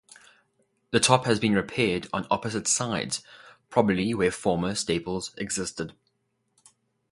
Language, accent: English, Southern African (South Africa, Zimbabwe, Namibia)